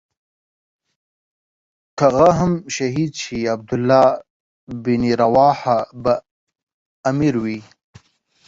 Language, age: Pashto, 30-39